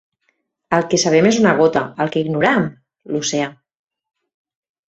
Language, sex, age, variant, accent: Catalan, female, 40-49, Central, Barcelonès